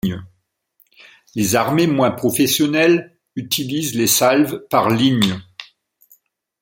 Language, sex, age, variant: French, male, 50-59, Français de métropole